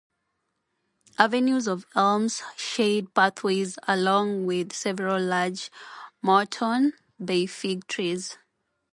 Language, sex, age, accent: English, female, 30-39, Kenyan